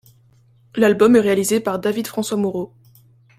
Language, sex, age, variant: French, female, 19-29, Français de métropole